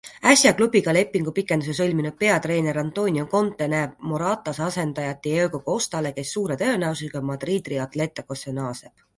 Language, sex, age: Estonian, female, 30-39